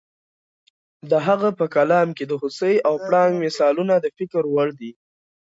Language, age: Pashto, 19-29